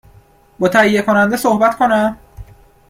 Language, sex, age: Persian, male, under 19